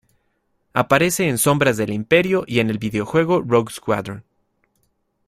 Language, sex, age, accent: Spanish, male, 30-39, México